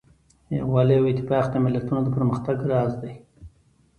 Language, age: Pashto, 40-49